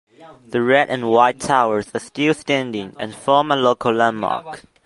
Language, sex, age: English, male, under 19